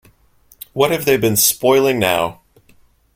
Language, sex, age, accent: English, male, 19-29, United States English